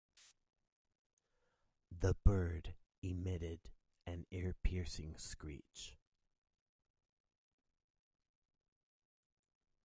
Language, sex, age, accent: English, male, 40-49, United States English